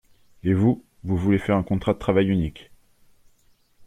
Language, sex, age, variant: French, male, 30-39, Français de métropole